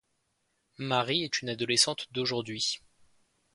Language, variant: French, Français de métropole